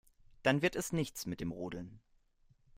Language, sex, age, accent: German, male, 19-29, Deutschland Deutsch